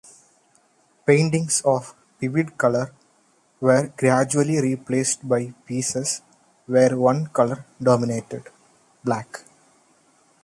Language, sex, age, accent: English, male, 19-29, India and South Asia (India, Pakistan, Sri Lanka)